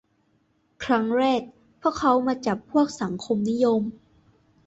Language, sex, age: Thai, female, 19-29